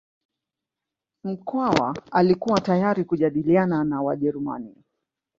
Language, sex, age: Swahili, female, 50-59